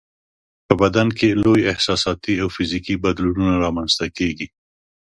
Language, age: Pashto, 60-69